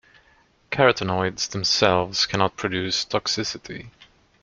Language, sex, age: English, male, 30-39